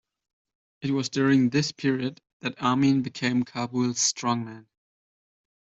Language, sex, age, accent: English, male, 19-29, United States English